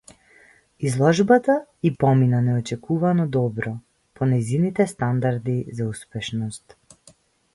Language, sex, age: Macedonian, female, 30-39